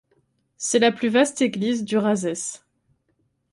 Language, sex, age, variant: French, female, 19-29, Français de métropole